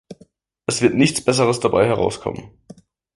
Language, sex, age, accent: German, male, 19-29, Deutschland Deutsch